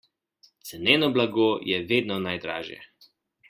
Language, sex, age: Slovenian, male, 19-29